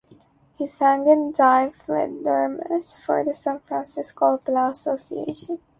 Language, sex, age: English, female, 19-29